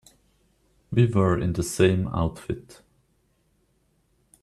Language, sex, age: English, male, 19-29